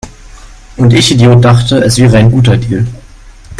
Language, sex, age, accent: German, male, 19-29, Deutschland Deutsch